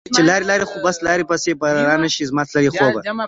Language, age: Pashto, 19-29